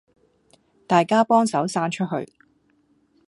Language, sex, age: Cantonese, female, 40-49